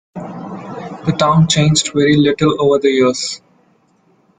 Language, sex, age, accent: English, male, 19-29, India and South Asia (India, Pakistan, Sri Lanka)